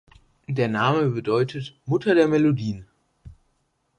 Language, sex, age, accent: German, male, under 19, Deutschland Deutsch